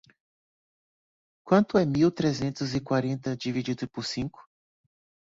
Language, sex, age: Portuguese, male, 30-39